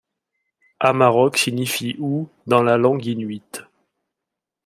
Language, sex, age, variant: French, male, 40-49, Français de métropole